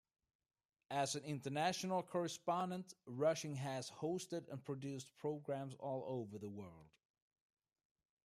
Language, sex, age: English, male, 30-39